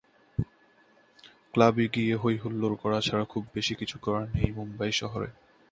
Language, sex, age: Bengali, male, 19-29